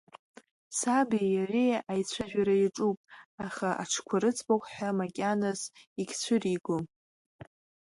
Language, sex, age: Abkhazian, female, under 19